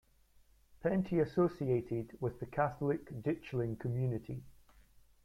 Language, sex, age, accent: English, male, 40-49, Scottish English